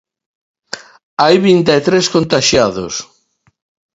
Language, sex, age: Galician, male, 50-59